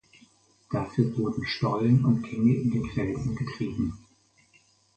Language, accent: German, Deutschland Deutsch